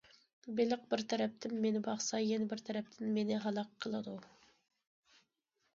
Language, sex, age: Uyghur, female, 30-39